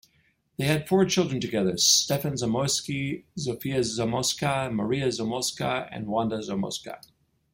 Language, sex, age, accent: English, male, 50-59, United States English